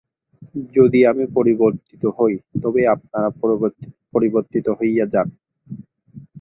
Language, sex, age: Bengali, male, 19-29